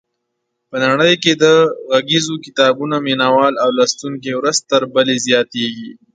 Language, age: Pashto, 19-29